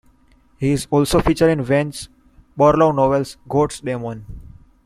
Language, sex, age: English, male, 19-29